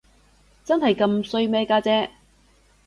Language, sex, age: Cantonese, female, 40-49